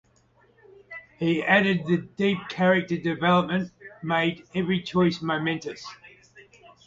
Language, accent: English, Australian English